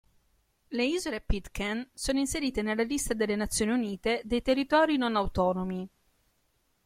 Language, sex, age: Italian, female, 40-49